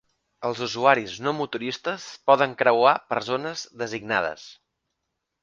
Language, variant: Catalan, Central